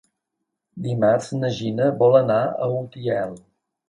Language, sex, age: Catalan, male, 50-59